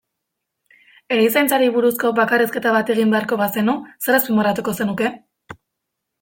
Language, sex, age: Basque, female, 19-29